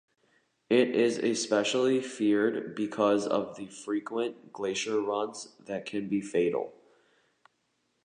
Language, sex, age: English, male, under 19